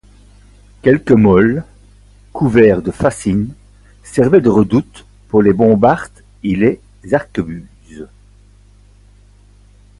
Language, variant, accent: French, Français d'Europe, Français de Belgique